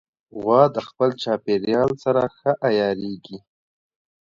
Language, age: Pashto, 19-29